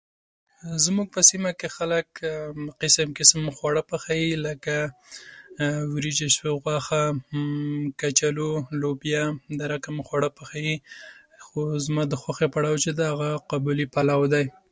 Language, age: Pashto, 19-29